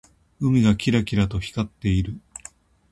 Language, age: Japanese, 50-59